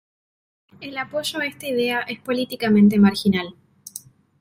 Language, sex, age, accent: Spanish, female, 19-29, Rioplatense: Argentina, Uruguay, este de Bolivia, Paraguay